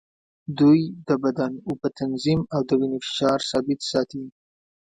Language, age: Pashto, 19-29